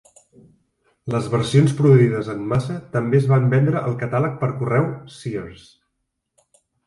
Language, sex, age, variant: Catalan, male, 40-49, Central